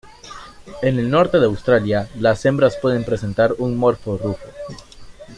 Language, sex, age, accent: Spanish, male, under 19, México